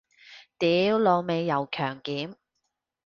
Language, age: Cantonese, 30-39